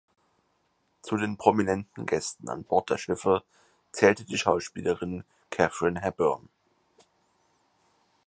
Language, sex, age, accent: German, male, 19-29, Deutschland Deutsch